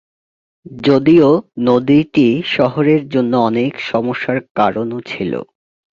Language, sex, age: Bengali, male, 19-29